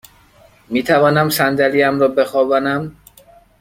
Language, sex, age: Persian, male, 19-29